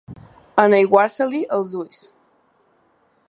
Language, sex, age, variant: Catalan, female, under 19, Balear